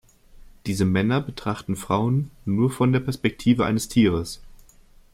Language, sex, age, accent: German, male, 19-29, Deutschland Deutsch